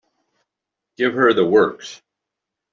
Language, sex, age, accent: English, male, 70-79, United States English